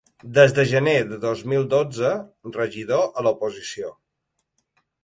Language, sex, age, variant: Catalan, male, 40-49, Balear